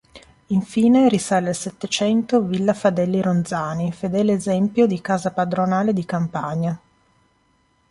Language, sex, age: Italian, female, 40-49